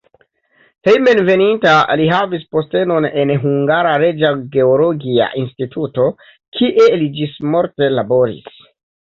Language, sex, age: Esperanto, male, 30-39